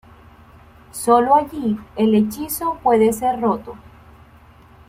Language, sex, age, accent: Spanish, female, 19-29, Caribe: Cuba, Venezuela, Puerto Rico, República Dominicana, Panamá, Colombia caribeña, México caribeño, Costa del golfo de México